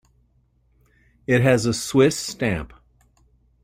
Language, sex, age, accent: English, male, 60-69, United States English